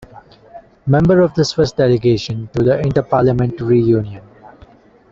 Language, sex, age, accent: English, male, 19-29, India and South Asia (India, Pakistan, Sri Lanka)